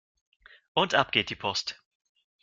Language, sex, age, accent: German, male, 19-29, Russisch Deutsch